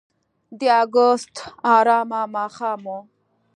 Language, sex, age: Pashto, female, 30-39